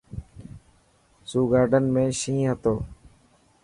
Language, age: Dhatki, 30-39